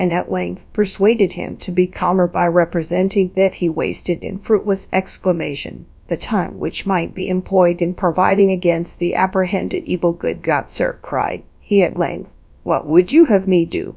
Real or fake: fake